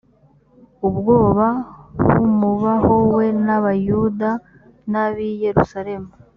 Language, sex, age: Kinyarwanda, female, under 19